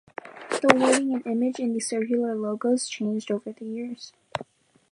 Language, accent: English, United States English